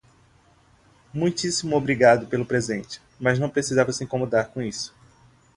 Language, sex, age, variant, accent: Portuguese, male, 19-29, Portuguese (Brasil), Nordestino